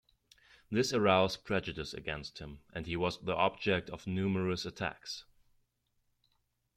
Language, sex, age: English, male, 30-39